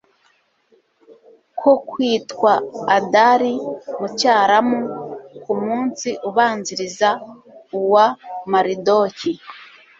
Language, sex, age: Kinyarwanda, female, 30-39